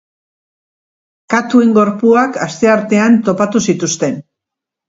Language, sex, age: Basque, female, 60-69